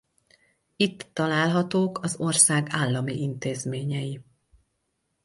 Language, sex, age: Hungarian, female, 40-49